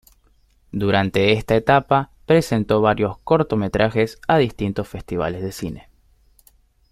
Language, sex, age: Spanish, male, under 19